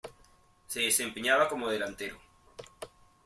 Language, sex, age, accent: Spanish, male, 30-39, Andino-Pacífico: Colombia, Perú, Ecuador, oeste de Bolivia y Venezuela andina